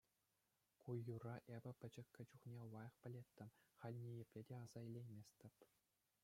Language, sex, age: Chuvash, male, under 19